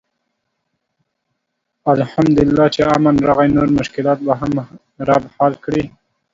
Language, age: Pashto, 19-29